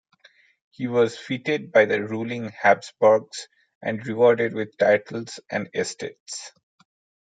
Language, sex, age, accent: English, male, 40-49, India and South Asia (India, Pakistan, Sri Lanka)